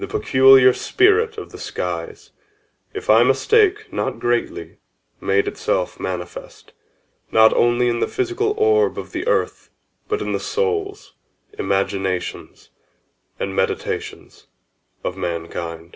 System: none